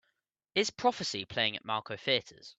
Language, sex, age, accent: English, male, under 19, England English